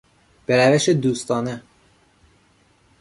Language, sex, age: Persian, male, 19-29